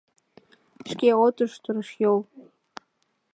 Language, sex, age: Mari, female, under 19